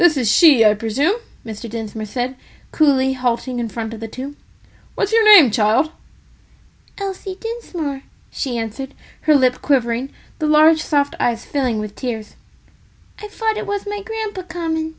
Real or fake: real